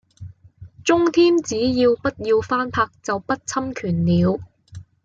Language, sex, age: Chinese, female, 19-29